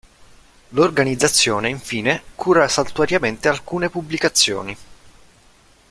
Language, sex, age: Italian, male, 30-39